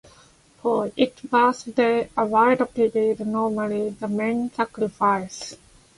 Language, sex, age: English, female, 30-39